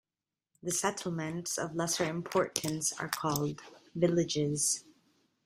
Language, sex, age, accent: English, female, 30-39, United States English